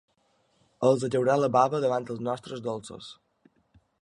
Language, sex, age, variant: Catalan, male, under 19, Balear